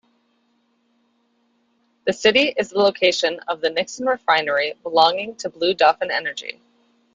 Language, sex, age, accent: English, female, 30-39, United States English